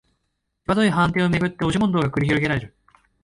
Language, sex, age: Japanese, male, 19-29